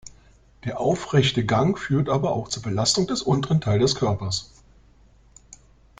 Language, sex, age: German, male, 50-59